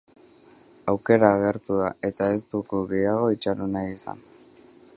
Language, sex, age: Basque, male, 19-29